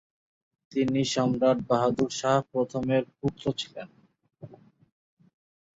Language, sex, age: Bengali, male, 19-29